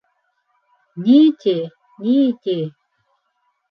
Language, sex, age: Bashkir, female, 40-49